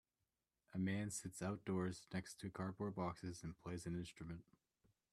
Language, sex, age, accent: English, male, 19-29, United States English